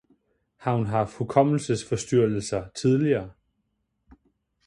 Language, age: Danish, 30-39